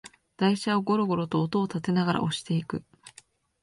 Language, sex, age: Japanese, female, 19-29